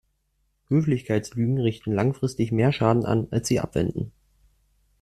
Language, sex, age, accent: German, male, 19-29, Deutschland Deutsch